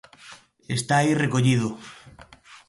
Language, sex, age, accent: Galician, male, 30-39, Oriental (común en zona oriental)